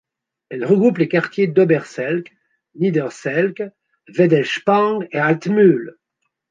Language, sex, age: French, male, 60-69